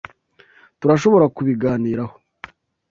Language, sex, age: Kinyarwanda, male, 19-29